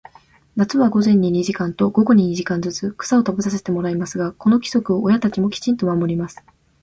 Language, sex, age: Japanese, female, 19-29